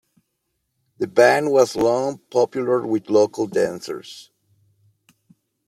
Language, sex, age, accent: English, male, 40-49, United States English